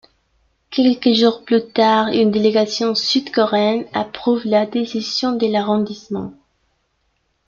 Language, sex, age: French, female, 19-29